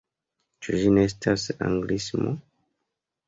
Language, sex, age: Esperanto, male, 30-39